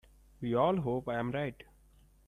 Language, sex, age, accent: English, male, 19-29, India and South Asia (India, Pakistan, Sri Lanka)